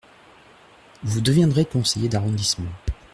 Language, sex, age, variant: French, male, 30-39, Français de métropole